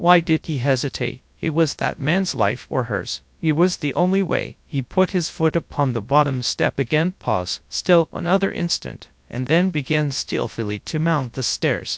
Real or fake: fake